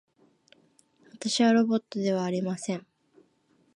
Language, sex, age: Japanese, female, 19-29